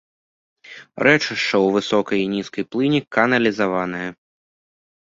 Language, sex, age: Belarusian, male, under 19